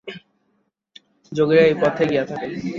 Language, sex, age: Bengali, male, under 19